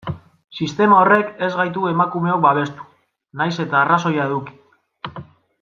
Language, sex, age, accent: Basque, male, 19-29, Mendebalekoa (Araba, Bizkaia, Gipuzkoako mendebaleko herri batzuk)